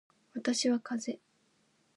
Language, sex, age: Japanese, female, 19-29